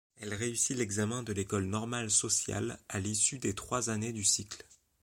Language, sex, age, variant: French, male, 30-39, Français de métropole